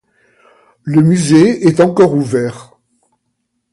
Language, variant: French, Français de métropole